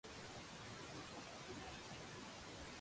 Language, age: Cantonese, 19-29